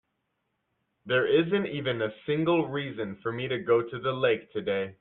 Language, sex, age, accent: English, male, 19-29, United States English